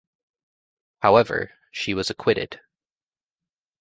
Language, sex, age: English, female, 19-29